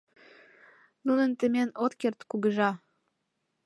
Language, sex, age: Mari, female, under 19